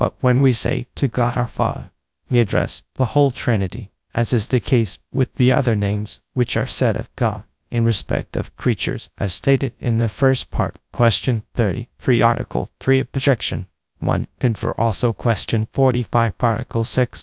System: TTS, GradTTS